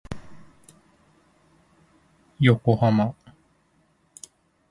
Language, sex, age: Japanese, male, 40-49